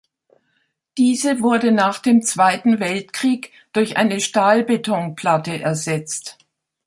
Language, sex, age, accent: German, female, 70-79, Deutschland Deutsch